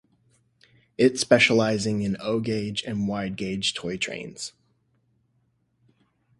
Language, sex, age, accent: English, male, 30-39, United States English